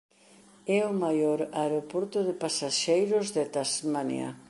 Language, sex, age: Galician, female, 60-69